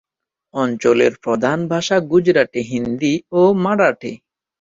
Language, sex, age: Bengali, male, 19-29